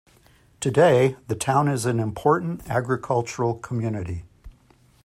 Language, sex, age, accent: English, male, 50-59, United States English